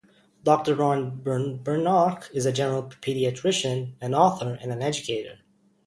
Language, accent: English, United States English